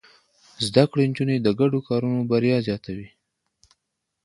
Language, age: Pashto, 30-39